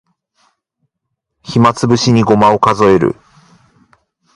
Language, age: Japanese, 30-39